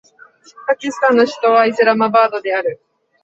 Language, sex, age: Japanese, female, 19-29